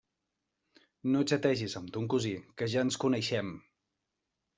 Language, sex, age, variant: Catalan, male, 30-39, Central